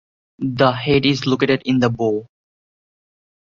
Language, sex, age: English, male, 19-29